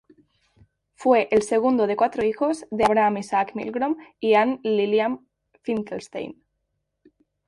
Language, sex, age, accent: Spanish, female, 19-29, España: Centro-Sur peninsular (Madrid, Toledo, Castilla-La Mancha)